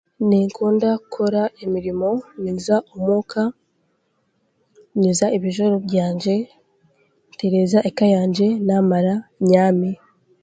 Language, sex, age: Chiga, female, 19-29